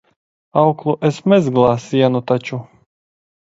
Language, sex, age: Latvian, male, 40-49